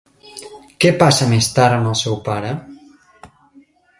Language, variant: Catalan, Septentrional